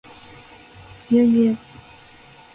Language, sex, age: Japanese, female, 19-29